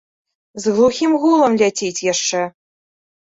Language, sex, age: Belarusian, female, 19-29